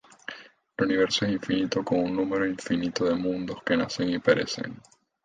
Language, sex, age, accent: Spanish, male, 19-29, Caribe: Cuba, Venezuela, Puerto Rico, República Dominicana, Panamá, Colombia caribeña, México caribeño, Costa del golfo de México